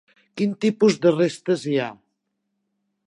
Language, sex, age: Catalan, female, 60-69